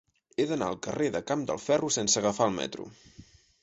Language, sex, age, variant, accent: Catalan, male, 19-29, Central, gironí; Garrotxi